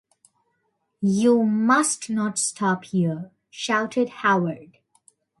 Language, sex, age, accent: English, female, under 19, United States English